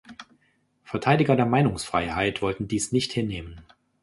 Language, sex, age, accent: German, male, 30-39, Deutschland Deutsch